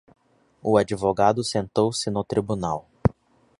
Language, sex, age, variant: Portuguese, male, 19-29, Portuguese (Brasil)